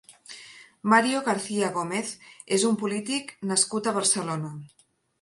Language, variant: Catalan, Central